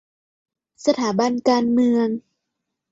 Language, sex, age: Thai, female, 30-39